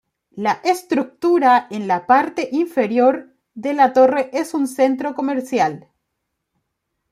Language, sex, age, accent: Spanish, female, 30-39, Rioplatense: Argentina, Uruguay, este de Bolivia, Paraguay